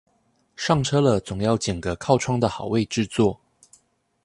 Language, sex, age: Chinese, male, 19-29